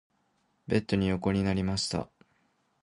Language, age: Japanese, under 19